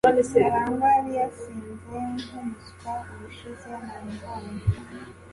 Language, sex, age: Kinyarwanda, male, 30-39